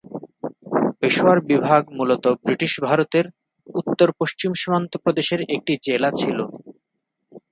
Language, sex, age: Bengali, male, 30-39